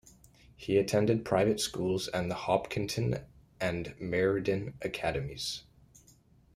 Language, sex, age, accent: English, male, 19-29, Canadian English